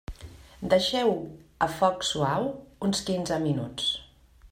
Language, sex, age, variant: Catalan, female, 50-59, Central